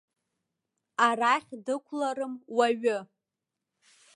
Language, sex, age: Abkhazian, female, 19-29